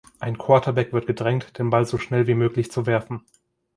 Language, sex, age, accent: German, male, 19-29, Deutschland Deutsch